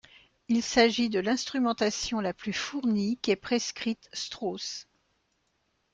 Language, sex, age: French, female, 60-69